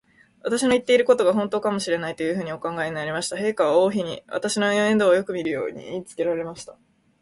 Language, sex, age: Japanese, female, 19-29